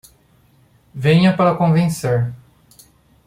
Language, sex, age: Portuguese, male, 40-49